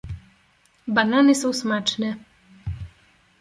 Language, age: Polish, 19-29